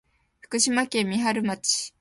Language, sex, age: Japanese, female, 19-29